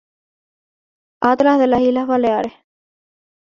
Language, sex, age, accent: Spanish, male, 19-29, España: Islas Canarias